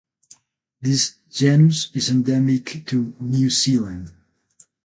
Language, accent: English, United States English